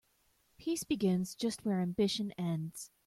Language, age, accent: English, 30-39, United States English